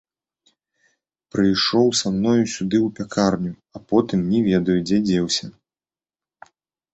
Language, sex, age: Belarusian, male, 30-39